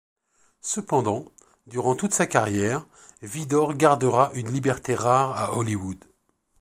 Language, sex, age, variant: French, male, 50-59, Français de métropole